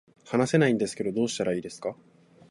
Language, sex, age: Japanese, male, 19-29